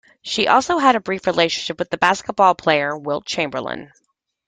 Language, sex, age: English, female, 40-49